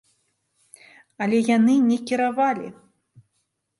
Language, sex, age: Belarusian, female, 30-39